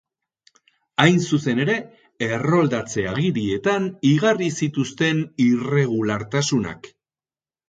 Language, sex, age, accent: Basque, male, 60-69, Erdialdekoa edo Nafarra (Gipuzkoa, Nafarroa)